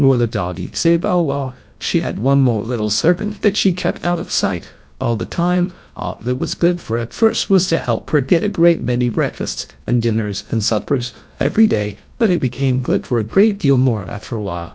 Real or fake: fake